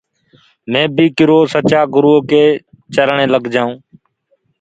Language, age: Gurgula, 30-39